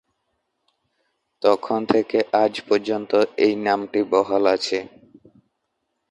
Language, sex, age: Bengali, male, under 19